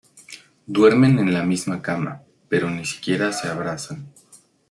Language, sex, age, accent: Spanish, male, 19-29, México